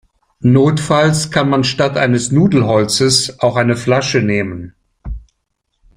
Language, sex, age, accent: German, male, 60-69, Deutschland Deutsch